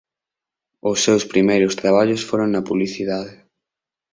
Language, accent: Galician, Central (gheada); Oriental (común en zona oriental); Normativo (estándar)